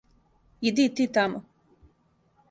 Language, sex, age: Serbian, female, 19-29